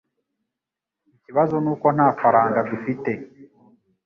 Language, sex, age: Kinyarwanda, male, 30-39